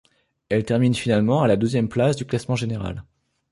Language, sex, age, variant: French, male, 19-29, Français de métropole